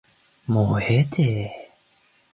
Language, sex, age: Japanese, male, 19-29